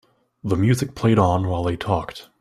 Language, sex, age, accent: English, male, 19-29, United States English